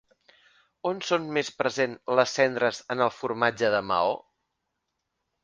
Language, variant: Catalan, Central